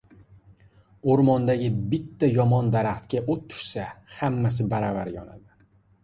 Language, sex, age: Uzbek, male, 19-29